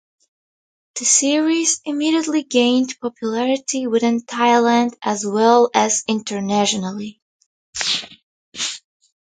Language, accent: English, United States English